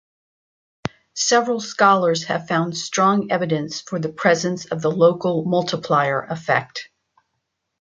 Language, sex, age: English, female, 60-69